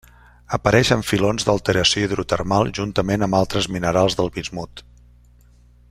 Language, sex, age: Catalan, male, 60-69